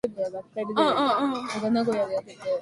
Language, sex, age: English, female, 19-29